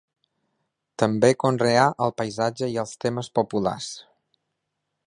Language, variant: Catalan, Balear